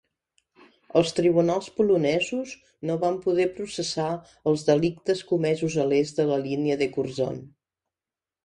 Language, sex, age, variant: Catalan, female, 50-59, Central